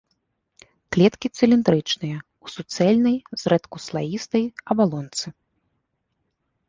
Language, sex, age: Belarusian, female, 19-29